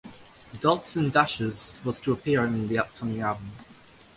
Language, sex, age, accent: English, male, under 19, Australian English